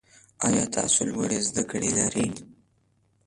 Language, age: Pashto, under 19